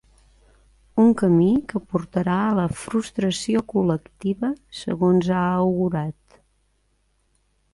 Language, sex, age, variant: Catalan, female, 50-59, Central